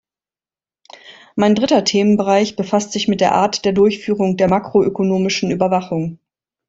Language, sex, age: German, female, 50-59